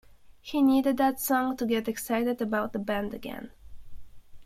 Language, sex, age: English, female, 19-29